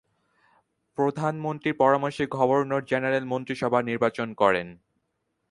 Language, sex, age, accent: Bengali, male, 19-29, fluent